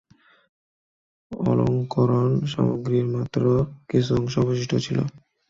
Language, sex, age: Bengali, male, 19-29